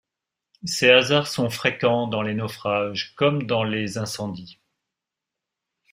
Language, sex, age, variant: French, male, 50-59, Français de métropole